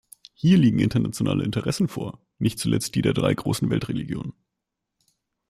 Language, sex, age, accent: German, male, 19-29, Deutschland Deutsch